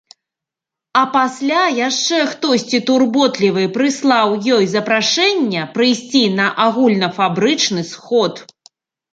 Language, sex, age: Belarusian, female, 40-49